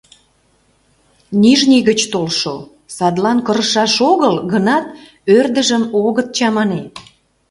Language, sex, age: Mari, female, 40-49